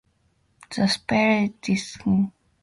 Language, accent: English, United States English